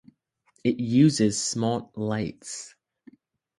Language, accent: English, England English